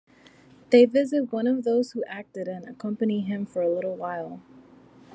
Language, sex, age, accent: English, female, 19-29, United States English